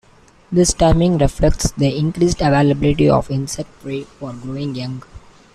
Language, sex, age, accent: English, male, 19-29, India and South Asia (India, Pakistan, Sri Lanka)